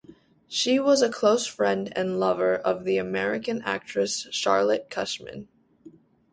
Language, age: English, 19-29